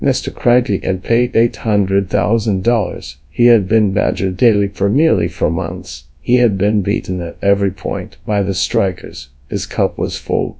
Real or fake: fake